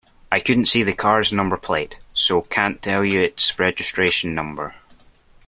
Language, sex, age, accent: English, male, under 19, Scottish English